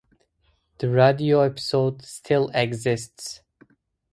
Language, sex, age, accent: English, male, 19-29, United States English